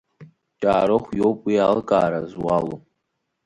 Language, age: Abkhazian, under 19